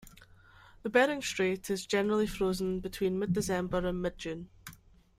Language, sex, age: English, female, 30-39